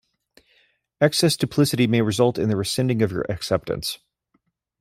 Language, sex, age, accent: English, male, 40-49, United States English